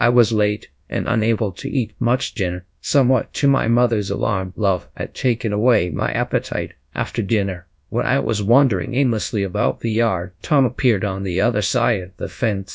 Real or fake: fake